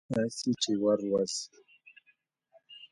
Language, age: Pashto, 19-29